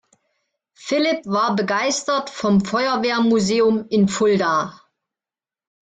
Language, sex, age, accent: German, female, 40-49, Deutschland Deutsch